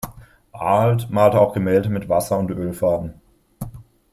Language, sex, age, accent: German, male, 19-29, Deutschland Deutsch